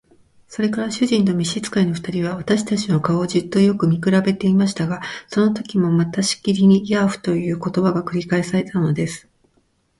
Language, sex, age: Japanese, female, 40-49